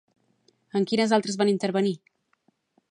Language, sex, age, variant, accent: Catalan, female, 40-49, Central, central